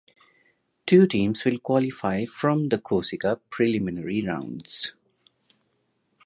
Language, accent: English, India and South Asia (India, Pakistan, Sri Lanka)